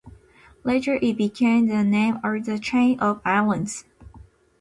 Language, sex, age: English, female, 19-29